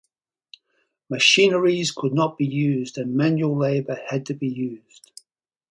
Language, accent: English, Australian English